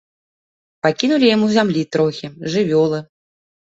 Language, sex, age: Belarusian, female, 30-39